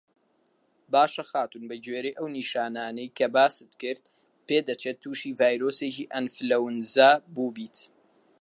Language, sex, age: Central Kurdish, male, 19-29